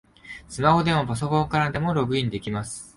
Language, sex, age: Japanese, male, 19-29